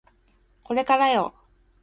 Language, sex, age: Japanese, female, 40-49